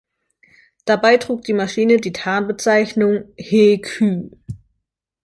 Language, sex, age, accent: German, female, 19-29, Deutschland Deutsch